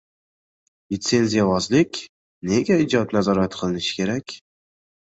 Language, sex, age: Uzbek, male, 19-29